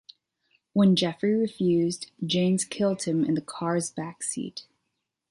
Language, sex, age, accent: English, female, 19-29, United States English